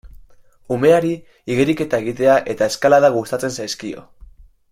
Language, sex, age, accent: Basque, male, 19-29, Mendebalekoa (Araba, Bizkaia, Gipuzkoako mendebaleko herri batzuk)